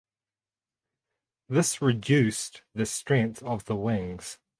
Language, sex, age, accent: English, male, 30-39, New Zealand English